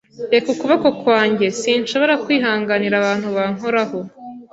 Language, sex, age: Kinyarwanda, female, 19-29